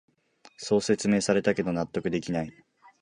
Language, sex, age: Japanese, male, 19-29